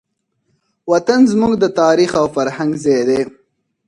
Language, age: Pashto, 19-29